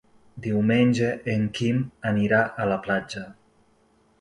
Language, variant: Catalan, Nord-Occidental